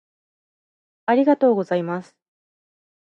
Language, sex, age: Japanese, female, 30-39